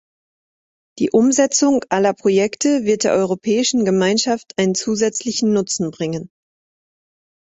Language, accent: German, Deutschland Deutsch